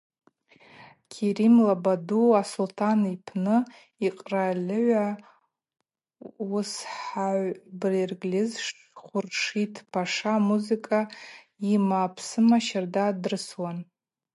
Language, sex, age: Abaza, female, 30-39